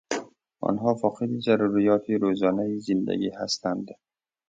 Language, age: Persian, 30-39